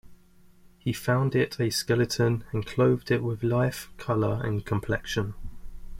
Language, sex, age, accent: English, male, 30-39, England English